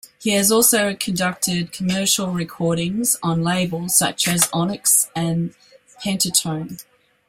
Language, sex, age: English, female, 60-69